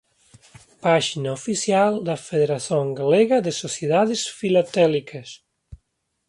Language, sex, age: Galician, male, 40-49